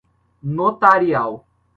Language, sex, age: Portuguese, male, under 19